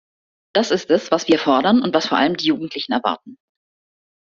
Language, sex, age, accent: German, female, 50-59, Deutschland Deutsch